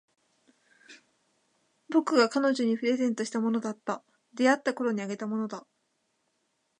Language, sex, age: Japanese, female, 19-29